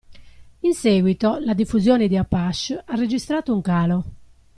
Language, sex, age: Italian, female, 50-59